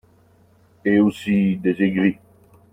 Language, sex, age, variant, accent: French, male, 50-59, Français d'Europe, Français de Belgique